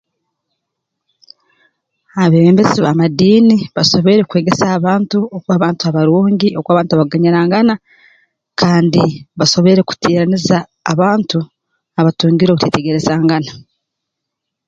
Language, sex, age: Tooro, female, 30-39